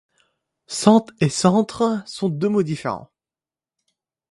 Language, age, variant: French, 19-29, Français de métropole